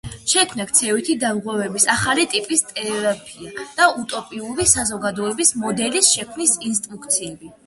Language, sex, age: Georgian, female, 90+